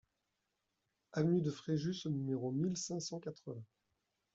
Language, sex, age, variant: French, male, 30-39, Français de métropole